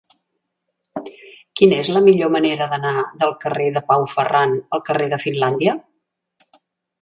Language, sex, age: Catalan, female, 60-69